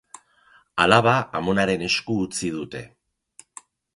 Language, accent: Basque, Erdialdekoa edo Nafarra (Gipuzkoa, Nafarroa)